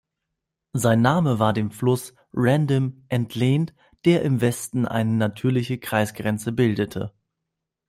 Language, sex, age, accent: German, male, 19-29, Deutschland Deutsch